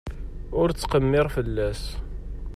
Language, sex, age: Kabyle, male, 30-39